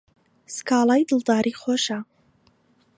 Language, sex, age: Central Kurdish, female, 19-29